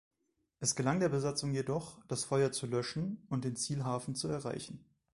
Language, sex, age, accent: German, male, 19-29, Deutschland Deutsch